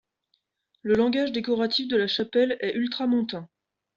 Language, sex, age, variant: French, female, 30-39, Français de métropole